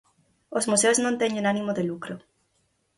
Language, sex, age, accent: Galician, female, 19-29, Normativo (estándar)